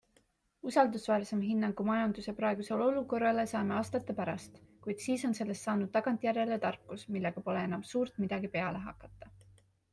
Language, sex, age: Estonian, female, 19-29